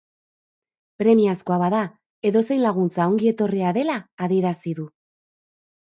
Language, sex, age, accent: Basque, female, 40-49, Erdialdekoa edo Nafarra (Gipuzkoa, Nafarroa)